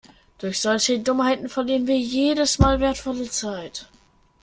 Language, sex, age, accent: German, male, under 19, Deutschland Deutsch